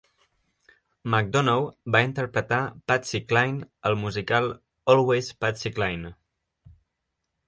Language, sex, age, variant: Catalan, male, 19-29, Central